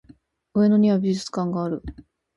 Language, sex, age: Japanese, female, 19-29